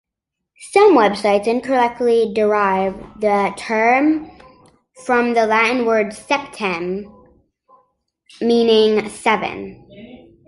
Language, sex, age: English, male, 19-29